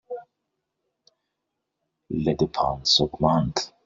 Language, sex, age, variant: French, male, 30-39, Français de métropole